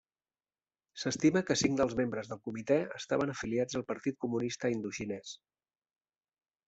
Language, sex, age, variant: Catalan, male, 40-49, Central